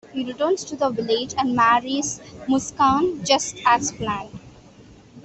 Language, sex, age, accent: English, female, under 19, India and South Asia (India, Pakistan, Sri Lanka)